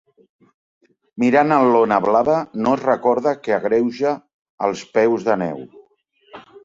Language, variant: Catalan, Central